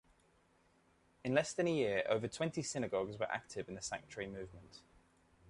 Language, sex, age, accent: English, male, 30-39, England English